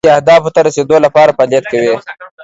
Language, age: Pashto, 19-29